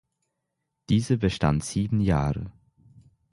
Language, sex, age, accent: German, male, under 19, Deutschland Deutsch; Schweizerdeutsch